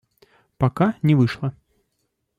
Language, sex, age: Russian, male, 30-39